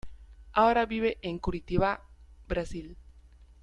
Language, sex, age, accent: Spanish, female, under 19, Andino-Pacífico: Colombia, Perú, Ecuador, oeste de Bolivia y Venezuela andina